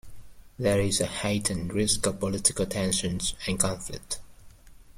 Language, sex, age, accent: English, male, 30-39, United States English